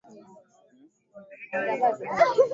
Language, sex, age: Swahili, male, 19-29